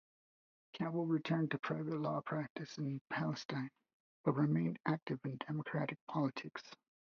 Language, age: English, 40-49